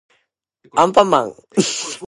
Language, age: Japanese, under 19